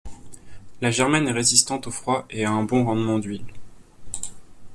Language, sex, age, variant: French, male, 19-29, Français de métropole